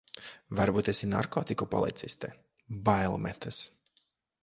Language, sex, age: Latvian, male, 19-29